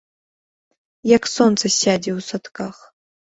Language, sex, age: Belarusian, female, 19-29